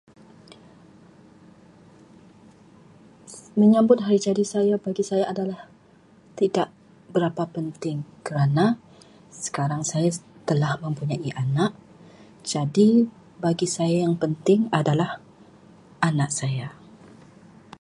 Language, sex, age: Malay, female, 40-49